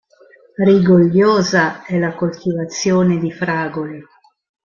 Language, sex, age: Italian, female, 50-59